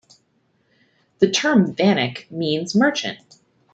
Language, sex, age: English, female, 30-39